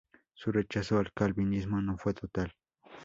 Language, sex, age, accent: Spanish, male, under 19, México